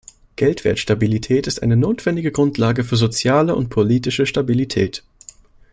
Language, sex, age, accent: German, male, 19-29, Deutschland Deutsch